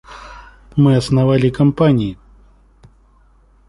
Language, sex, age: Russian, male, 19-29